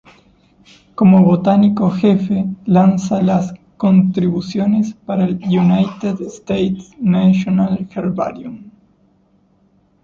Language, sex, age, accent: Spanish, male, 30-39, Rioplatense: Argentina, Uruguay, este de Bolivia, Paraguay